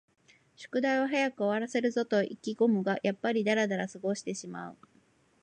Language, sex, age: Japanese, female, 40-49